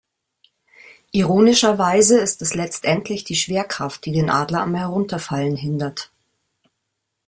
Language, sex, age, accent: German, female, 50-59, Deutschland Deutsch